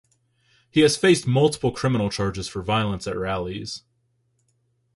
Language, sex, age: English, male, 19-29